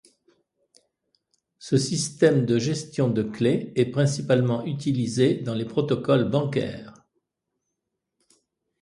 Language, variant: French, Français de métropole